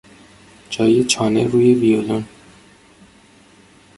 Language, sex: Persian, male